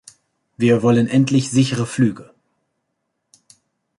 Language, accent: German, Deutschland Deutsch